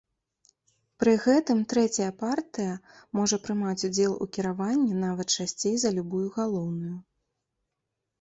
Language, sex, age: Belarusian, female, 30-39